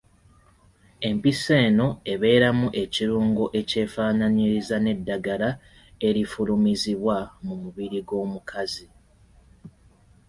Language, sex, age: Ganda, male, 19-29